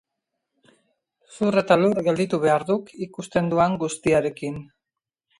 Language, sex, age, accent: Basque, female, 40-49, Mendebalekoa (Araba, Bizkaia, Gipuzkoako mendebaleko herri batzuk)